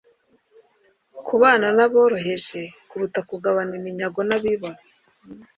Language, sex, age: Kinyarwanda, female, 30-39